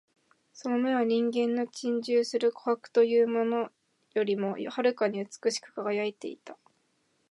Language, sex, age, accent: Japanese, female, 19-29, 標準語